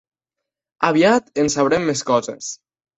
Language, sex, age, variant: Catalan, male, 19-29, Nord-Occidental